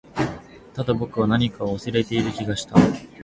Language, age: Japanese, 19-29